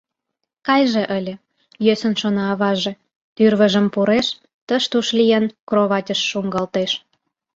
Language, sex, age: Mari, female, 19-29